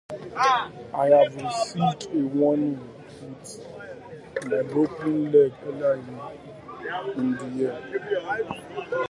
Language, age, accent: English, 30-39, England English